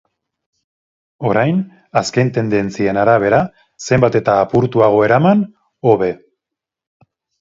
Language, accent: Basque, Erdialdekoa edo Nafarra (Gipuzkoa, Nafarroa)